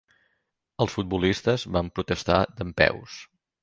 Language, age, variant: Catalan, 60-69, Central